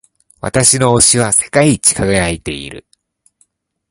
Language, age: Japanese, 19-29